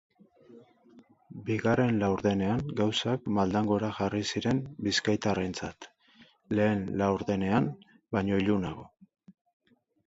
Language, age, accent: Basque, 50-59, Mendebalekoa (Araba, Bizkaia, Gipuzkoako mendebaleko herri batzuk)